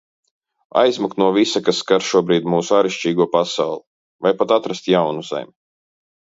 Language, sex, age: Latvian, male, 30-39